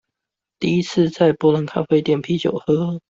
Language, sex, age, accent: Chinese, male, 19-29, 出生地：新北市